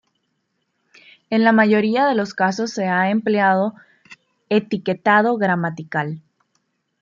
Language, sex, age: Spanish, female, 19-29